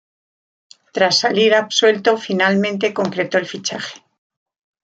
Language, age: Spanish, 60-69